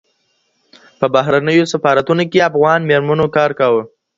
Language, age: Pashto, under 19